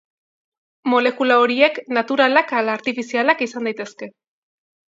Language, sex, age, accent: Basque, female, 19-29, Erdialdekoa edo Nafarra (Gipuzkoa, Nafarroa)